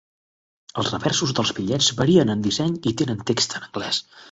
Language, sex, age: Catalan, male, 30-39